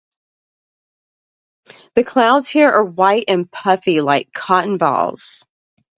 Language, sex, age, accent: English, female, 40-49, southern United States